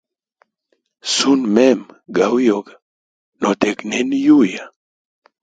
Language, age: Hemba, 19-29